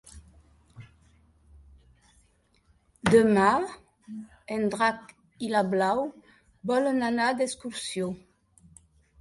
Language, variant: Catalan, Septentrional